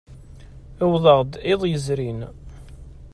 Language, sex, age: Kabyle, male, 30-39